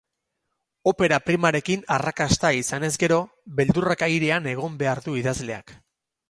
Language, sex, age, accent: Basque, male, 40-49, Mendebalekoa (Araba, Bizkaia, Gipuzkoako mendebaleko herri batzuk)